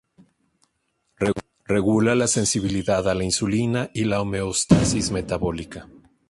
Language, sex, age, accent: Spanish, male, 40-49, México